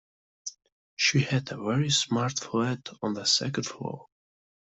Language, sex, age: English, male, 19-29